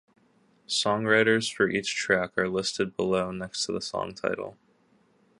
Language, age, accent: English, under 19, United States English